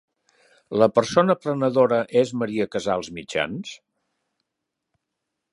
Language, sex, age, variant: Catalan, male, 60-69, Central